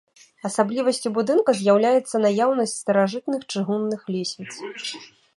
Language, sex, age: Belarusian, female, 30-39